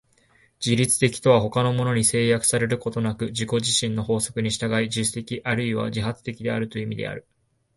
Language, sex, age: Japanese, male, 19-29